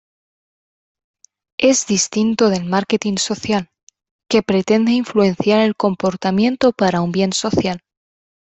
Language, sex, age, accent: Spanish, female, 19-29, España: Norte peninsular (Asturias, Castilla y León, Cantabria, País Vasco, Navarra, Aragón, La Rioja, Guadalajara, Cuenca)